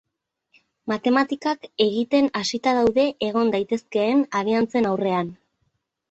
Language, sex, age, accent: Basque, female, 19-29, Nafar-lapurtarra edo Zuberotarra (Lapurdi, Nafarroa Beherea, Zuberoa)